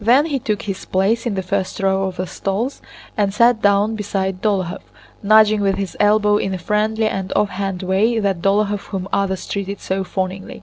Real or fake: real